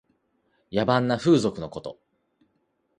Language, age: Japanese, 30-39